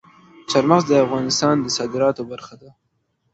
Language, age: Pashto, 19-29